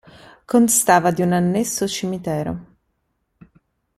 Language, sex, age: Italian, female, 30-39